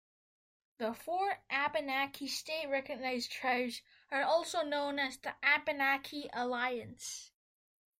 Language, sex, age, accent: English, male, under 19, United States English